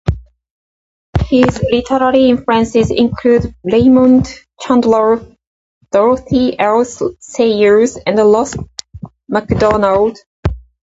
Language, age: English, 40-49